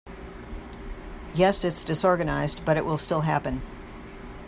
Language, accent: English, United States English